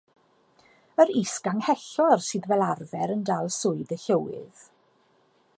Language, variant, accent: Welsh, South-Western Welsh, Y Deyrnas Unedig Cymraeg